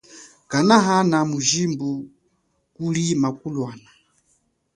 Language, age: Chokwe, 40-49